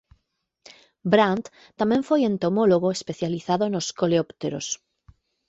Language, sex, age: Galician, female, 30-39